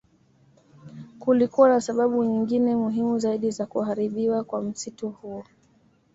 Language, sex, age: Swahili, female, 19-29